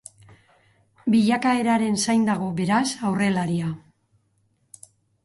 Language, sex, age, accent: Basque, female, 30-39, Mendebalekoa (Araba, Bizkaia, Gipuzkoako mendebaleko herri batzuk)